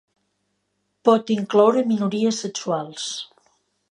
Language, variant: Catalan, Central